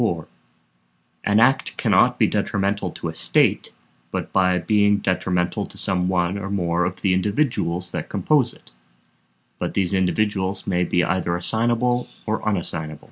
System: none